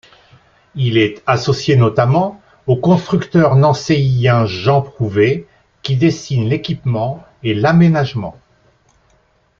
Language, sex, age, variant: French, male, 60-69, Français de métropole